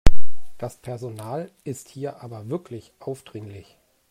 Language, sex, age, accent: German, male, 40-49, Deutschland Deutsch